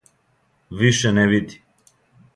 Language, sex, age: Serbian, male, 19-29